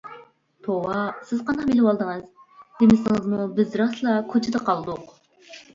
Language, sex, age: Uyghur, female, 30-39